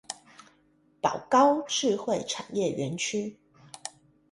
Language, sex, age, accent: Chinese, female, 30-39, 出生地：臺中市